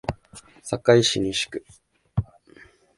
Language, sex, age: Japanese, male, 19-29